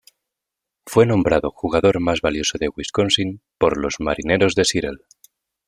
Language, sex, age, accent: Spanish, male, 19-29, España: Centro-Sur peninsular (Madrid, Toledo, Castilla-La Mancha)